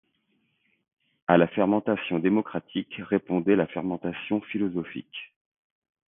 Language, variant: French, Français de métropole